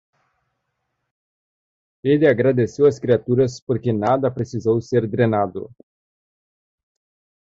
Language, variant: Portuguese, Portuguese (Brasil)